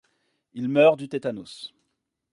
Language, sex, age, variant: French, male, 30-39, Français de métropole